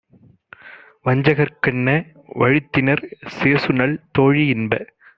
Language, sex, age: Tamil, male, 30-39